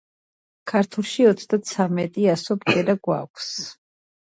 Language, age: Georgian, 40-49